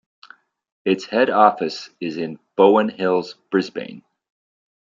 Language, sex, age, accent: English, male, 50-59, United States English